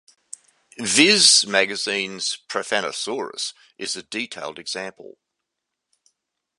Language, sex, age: English, male, 70-79